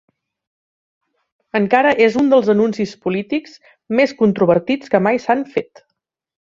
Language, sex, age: Catalan, female, 40-49